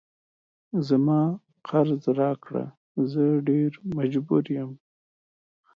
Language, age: Pashto, 19-29